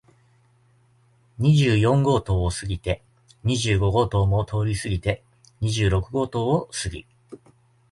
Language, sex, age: Japanese, male, 50-59